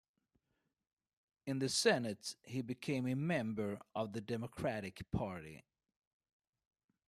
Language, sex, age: English, male, 30-39